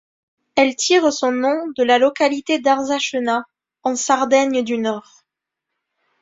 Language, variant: French, Français de métropole